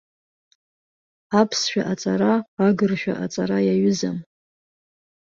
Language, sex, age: Abkhazian, female, 19-29